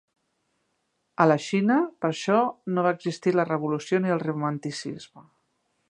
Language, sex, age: Catalan, female, 50-59